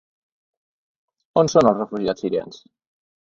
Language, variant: Catalan, Central